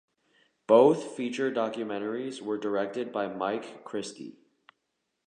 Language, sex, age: English, male, under 19